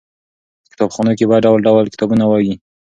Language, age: Pashto, 19-29